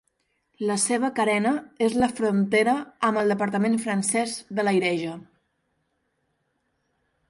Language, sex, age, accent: Catalan, female, 19-29, central; nord-occidental